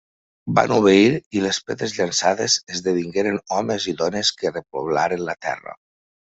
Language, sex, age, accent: Catalan, male, 50-59, valencià